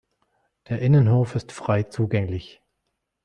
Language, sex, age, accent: German, male, 40-49, Deutschland Deutsch